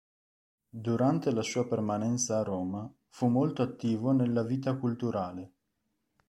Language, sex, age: Italian, male, 19-29